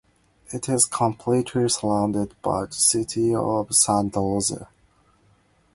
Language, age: English, 19-29